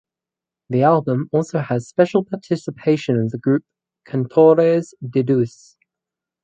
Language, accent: English, Australian English